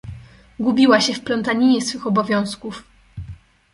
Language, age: Polish, 19-29